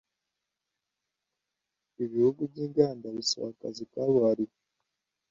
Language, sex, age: Kinyarwanda, male, under 19